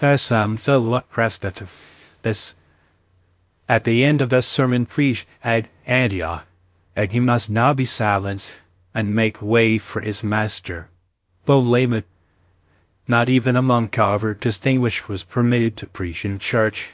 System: TTS, VITS